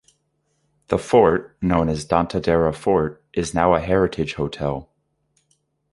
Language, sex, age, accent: English, male, 19-29, United States English